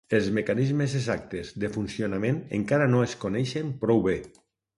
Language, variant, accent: Catalan, Alacantí, valencià